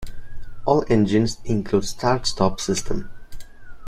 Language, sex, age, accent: English, male, under 19, United States English